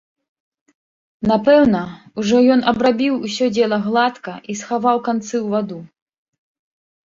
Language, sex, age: Belarusian, female, 30-39